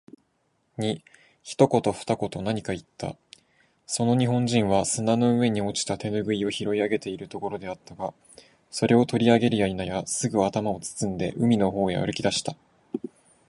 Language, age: Japanese, under 19